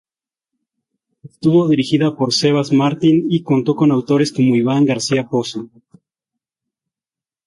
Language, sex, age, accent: Spanish, male, 19-29, México